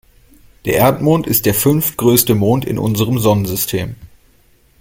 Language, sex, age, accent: German, male, 30-39, Deutschland Deutsch